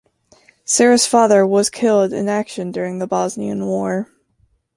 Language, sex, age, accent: English, female, under 19, United States English